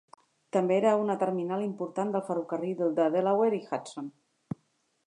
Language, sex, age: Catalan, female, 40-49